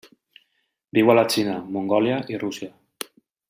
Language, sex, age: Catalan, male, 30-39